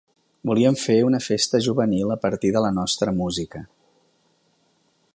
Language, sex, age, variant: Catalan, male, 50-59, Central